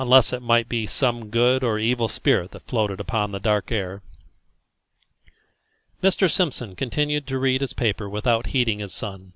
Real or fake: real